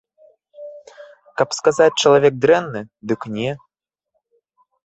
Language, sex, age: Belarusian, male, 19-29